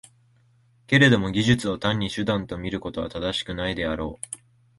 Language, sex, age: Japanese, male, 19-29